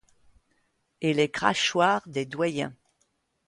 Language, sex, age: French, female, 60-69